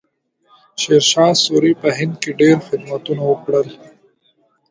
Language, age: Pashto, 19-29